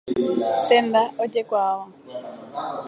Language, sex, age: Guarani, female, 19-29